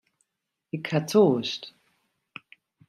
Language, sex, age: Western Frisian, female, 30-39